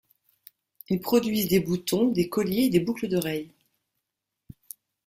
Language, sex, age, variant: French, female, 50-59, Français de métropole